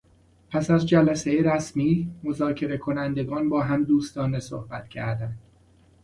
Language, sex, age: Persian, male, 30-39